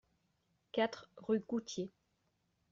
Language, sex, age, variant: French, female, 19-29, Français de métropole